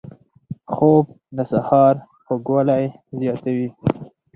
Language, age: Pashto, 19-29